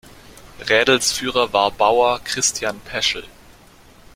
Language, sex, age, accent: German, male, under 19, Deutschland Deutsch